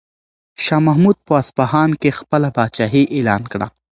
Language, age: Pashto, 19-29